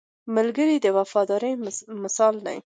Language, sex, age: Pashto, female, 19-29